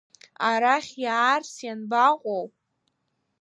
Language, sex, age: Abkhazian, female, under 19